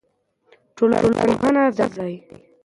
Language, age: Pashto, 19-29